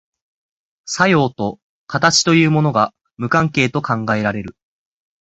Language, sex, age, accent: Japanese, male, 19-29, 標準語